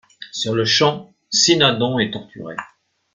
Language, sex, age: French, male, 50-59